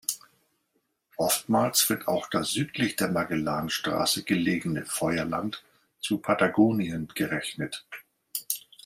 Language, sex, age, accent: German, male, 60-69, Deutschland Deutsch